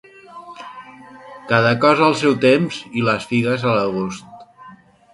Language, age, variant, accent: Catalan, 50-59, Central, central